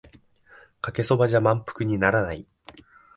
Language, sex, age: Japanese, male, 19-29